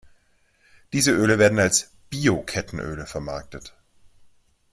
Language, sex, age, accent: German, male, 30-39, Deutschland Deutsch